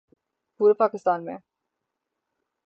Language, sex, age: Urdu, female, 19-29